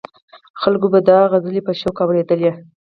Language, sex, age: Pashto, female, 19-29